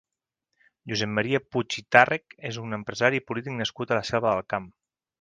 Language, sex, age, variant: Catalan, male, 40-49, Central